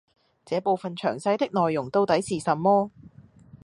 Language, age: Cantonese, 30-39